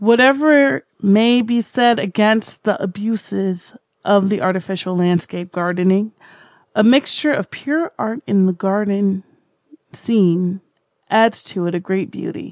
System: none